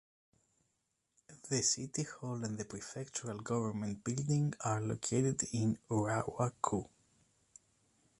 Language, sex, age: English, male, 19-29